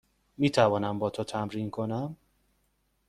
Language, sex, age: Persian, male, 19-29